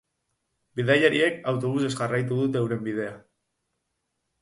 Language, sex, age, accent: Basque, male, 19-29, Mendebalekoa (Araba, Bizkaia, Gipuzkoako mendebaleko herri batzuk)